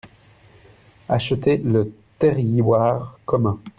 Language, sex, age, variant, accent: French, male, 30-39, Français d'Europe, Français de Belgique